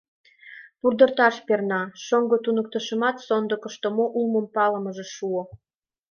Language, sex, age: Mari, female, 19-29